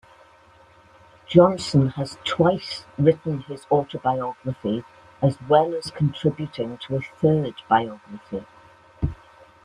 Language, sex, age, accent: English, female, 60-69, Welsh English